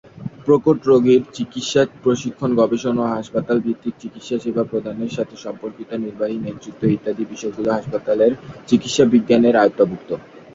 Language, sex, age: Bengali, male, 19-29